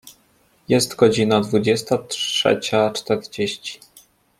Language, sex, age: Polish, male, 19-29